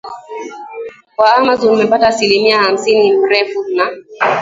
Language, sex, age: Swahili, female, 19-29